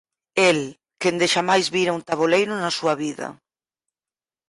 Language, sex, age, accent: Galician, female, 50-59, Central (sen gheada)